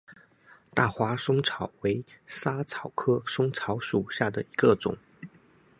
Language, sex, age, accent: Chinese, male, 19-29, 出生地：福建省